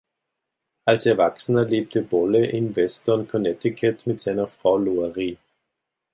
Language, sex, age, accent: German, male, 30-39, Österreichisches Deutsch